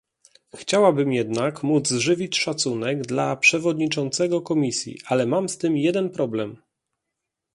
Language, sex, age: Polish, male, 30-39